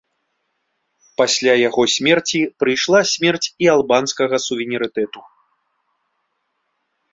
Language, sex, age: Belarusian, male, 40-49